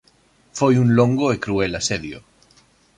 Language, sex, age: Galician, male, 30-39